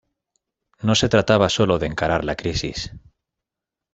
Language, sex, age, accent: Spanish, male, 19-29, España: Norte peninsular (Asturias, Castilla y León, Cantabria, País Vasco, Navarra, Aragón, La Rioja, Guadalajara, Cuenca)